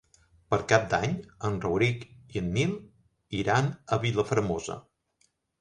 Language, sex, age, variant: Catalan, male, 50-59, Balear